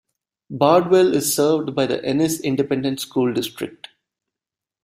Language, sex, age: English, male, 19-29